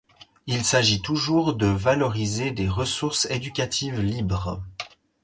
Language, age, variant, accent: French, 19-29, Français d'Europe, Français de Suisse